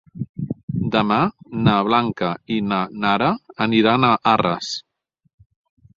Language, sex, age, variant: Catalan, male, 40-49, Central